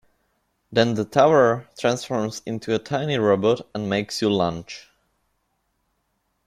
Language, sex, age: English, male, 19-29